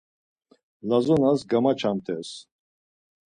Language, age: Laz, 60-69